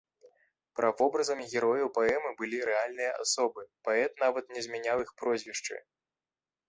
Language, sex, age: Belarusian, male, 19-29